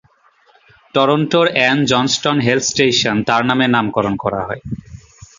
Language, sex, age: Bengali, male, 19-29